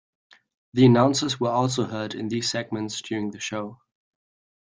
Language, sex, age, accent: English, male, 19-29, England English